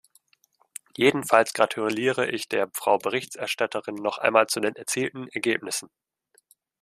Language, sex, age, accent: German, male, 19-29, Deutschland Deutsch